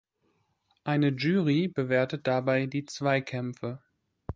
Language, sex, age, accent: German, male, 19-29, Deutschland Deutsch